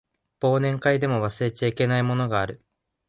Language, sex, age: Japanese, male, 19-29